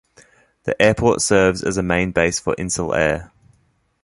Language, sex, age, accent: English, male, 19-29, Australian English